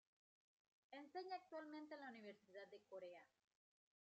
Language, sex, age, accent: Spanish, female, 30-39, América central